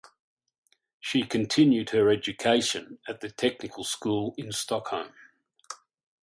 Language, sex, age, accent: English, male, 60-69, Australian English